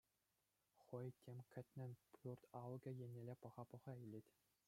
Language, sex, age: Chuvash, male, under 19